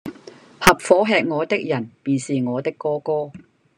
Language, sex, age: Cantonese, female, 60-69